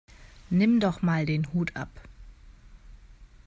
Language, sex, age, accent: German, female, 19-29, Deutschland Deutsch